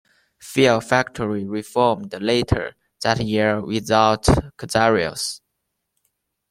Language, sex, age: English, male, 19-29